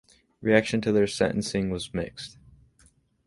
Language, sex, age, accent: English, male, under 19, United States English